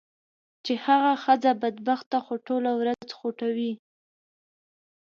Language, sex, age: Pashto, female, 19-29